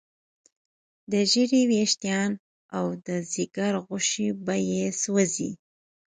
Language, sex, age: Pashto, female, 30-39